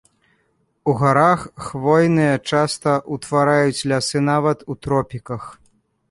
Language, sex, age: Belarusian, male, 30-39